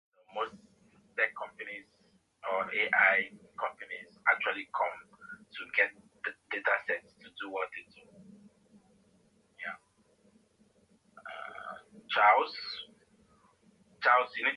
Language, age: Igbo, 30-39